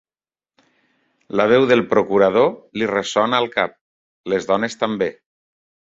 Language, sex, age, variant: Catalan, male, 30-39, Septentrional